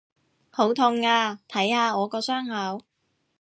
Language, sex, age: Cantonese, female, 19-29